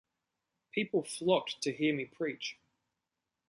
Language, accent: English, Australian English